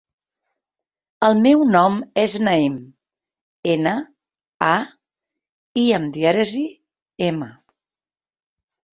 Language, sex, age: Catalan, female, 40-49